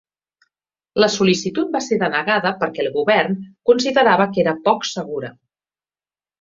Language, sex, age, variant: Catalan, female, 50-59, Central